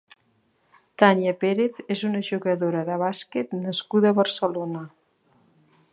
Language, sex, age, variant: Catalan, female, 50-59, Central